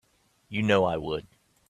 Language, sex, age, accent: English, male, 40-49, United States English